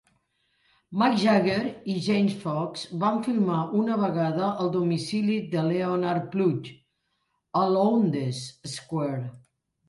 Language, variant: Catalan, Central